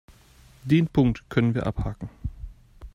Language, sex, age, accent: German, male, 40-49, Deutschland Deutsch